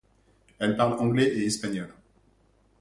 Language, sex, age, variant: French, male, 40-49, Français de métropole